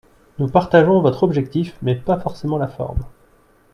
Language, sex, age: French, male, 30-39